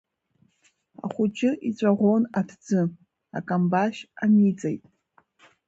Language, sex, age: Abkhazian, female, under 19